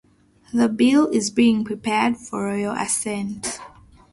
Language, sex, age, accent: English, female, 30-39, England English